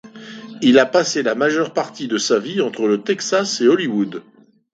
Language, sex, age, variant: French, male, 60-69, Français de métropole